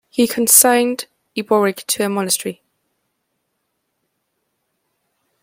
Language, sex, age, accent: English, female, under 19, England English